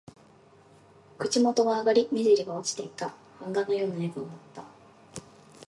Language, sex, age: Japanese, female, 19-29